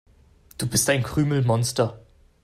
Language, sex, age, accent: German, male, 19-29, Deutschland Deutsch